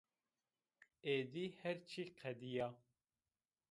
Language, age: Zaza, 30-39